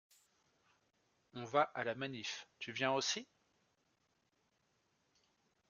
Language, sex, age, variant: French, male, 30-39, Français de métropole